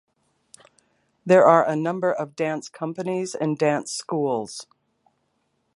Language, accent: English, United States English